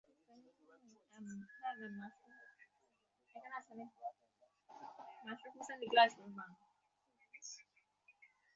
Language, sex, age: Bengali, male, 19-29